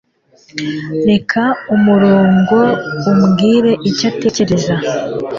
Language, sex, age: Kinyarwanda, female, 19-29